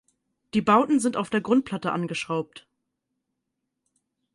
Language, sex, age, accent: German, female, 19-29, Deutschland Deutsch